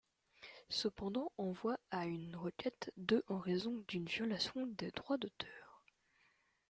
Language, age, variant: French, under 19, Français de métropole